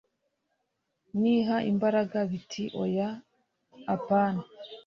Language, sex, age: Kinyarwanda, female, 30-39